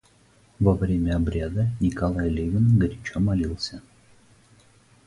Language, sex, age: Russian, male, 40-49